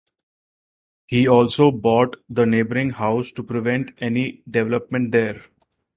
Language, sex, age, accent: English, male, 40-49, India and South Asia (India, Pakistan, Sri Lanka)